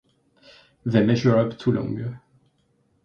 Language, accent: English, French